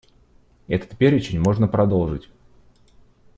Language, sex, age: Russian, male, 19-29